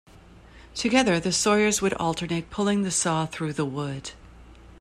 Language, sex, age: English, female, 50-59